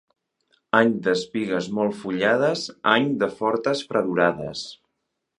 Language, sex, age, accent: Catalan, male, 19-29, aprenent (recent, des del castellà)